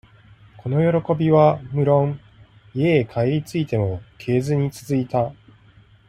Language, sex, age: Japanese, male, 30-39